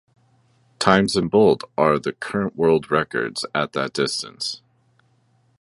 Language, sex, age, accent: English, male, 30-39, United States English